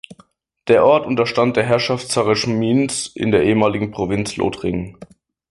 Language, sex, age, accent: German, male, 19-29, Deutschland Deutsch